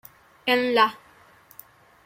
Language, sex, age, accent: Spanish, female, 19-29, Rioplatense: Argentina, Uruguay, este de Bolivia, Paraguay